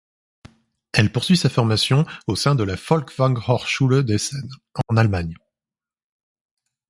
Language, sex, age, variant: French, male, 30-39, Français de métropole